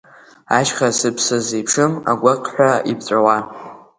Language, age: Abkhazian, under 19